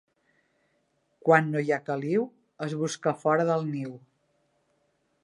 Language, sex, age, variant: Catalan, female, 50-59, Central